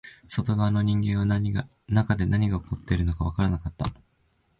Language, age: Japanese, 19-29